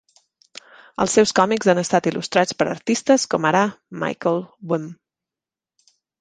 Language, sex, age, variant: Catalan, female, 30-39, Central